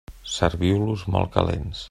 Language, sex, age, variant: Catalan, male, 40-49, Central